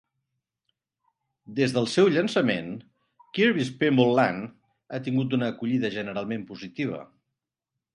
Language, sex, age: Catalan, male, 50-59